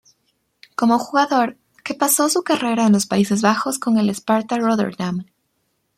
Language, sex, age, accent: Spanish, female, 19-29, Andino-Pacífico: Colombia, Perú, Ecuador, oeste de Bolivia y Venezuela andina